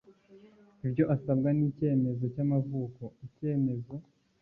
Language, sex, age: Kinyarwanda, male, 19-29